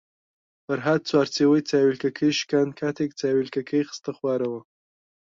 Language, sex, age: Central Kurdish, male, 19-29